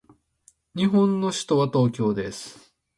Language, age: Japanese, 50-59